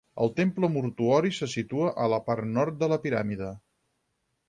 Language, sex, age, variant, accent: Catalan, male, 50-59, Central, central